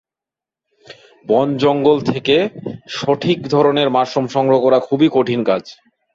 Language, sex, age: Bengali, male, 19-29